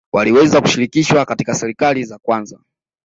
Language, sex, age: Swahili, male, 19-29